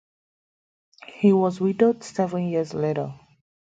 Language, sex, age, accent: English, female, 30-39, England English